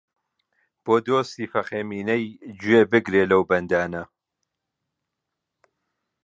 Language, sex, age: Central Kurdish, male, 50-59